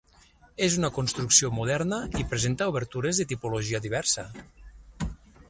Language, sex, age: Catalan, male, 40-49